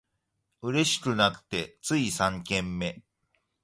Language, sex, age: Japanese, male, 40-49